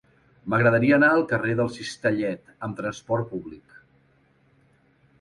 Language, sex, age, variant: Catalan, male, 40-49, Central